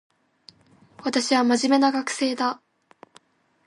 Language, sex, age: Japanese, female, under 19